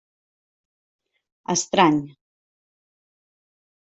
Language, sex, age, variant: Catalan, female, 30-39, Central